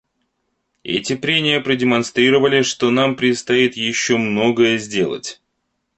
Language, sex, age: Russian, male, 30-39